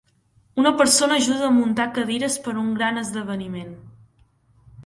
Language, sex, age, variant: Catalan, female, under 19, Central